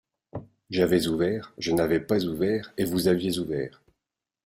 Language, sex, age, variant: French, male, 40-49, Français de métropole